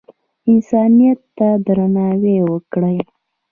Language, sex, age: Pashto, female, 19-29